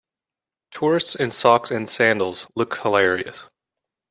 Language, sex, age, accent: English, male, 30-39, United States English